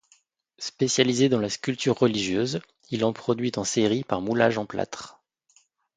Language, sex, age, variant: French, male, 30-39, Français de métropole